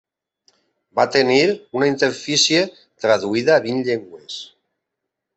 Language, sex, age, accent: Catalan, male, 50-59, valencià